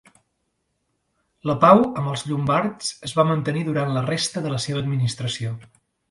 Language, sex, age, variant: Catalan, male, 30-39, Central